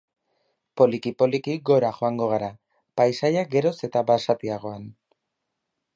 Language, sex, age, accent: Basque, male, 30-39, Mendebalekoa (Araba, Bizkaia, Gipuzkoako mendebaleko herri batzuk)